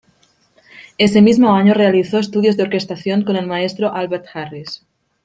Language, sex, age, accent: Spanish, female, 19-29, España: Norte peninsular (Asturias, Castilla y León, Cantabria, País Vasco, Navarra, Aragón, La Rioja, Guadalajara, Cuenca)